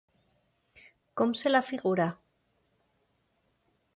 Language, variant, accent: Catalan, Valencià meridional, valencià